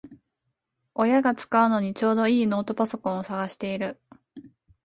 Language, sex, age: Japanese, female, 19-29